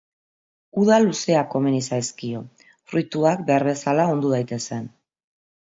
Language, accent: Basque, Mendebalekoa (Araba, Bizkaia, Gipuzkoako mendebaleko herri batzuk)